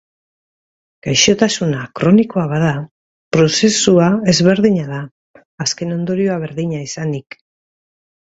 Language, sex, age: Basque, female, 50-59